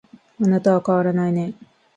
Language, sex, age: Japanese, female, under 19